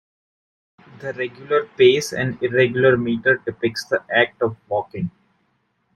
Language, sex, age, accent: English, male, 19-29, India and South Asia (India, Pakistan, Sri Lanka)